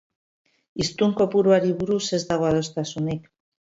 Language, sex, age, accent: Basque, female, 60-69, Mendebalekoa (Araba, Bizkaia, Gipuzkoako mendebaleko herri batzuk)